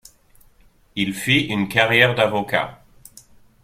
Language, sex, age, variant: French, male, 30-39, Français de métropole